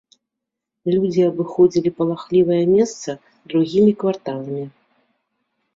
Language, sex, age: Belarusian, female, 40-49